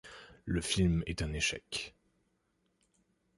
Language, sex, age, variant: French, male, 19-29, Français de métropole